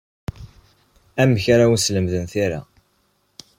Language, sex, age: Kabyle, male, under 19